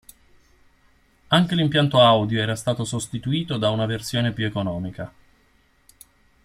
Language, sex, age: Italian, male, 50-59